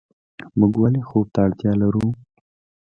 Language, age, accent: Pashto, 19-29, معیاري پښتو